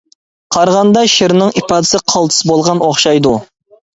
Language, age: Uyghur, 19-29